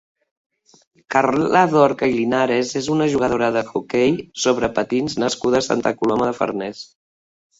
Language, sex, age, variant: Catalan, female, 50-59, Septentrional